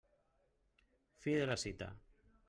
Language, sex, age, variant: Catalan, male, 50-59, Central